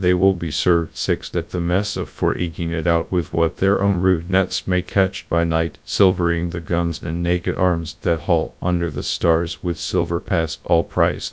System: TTS, GradTTS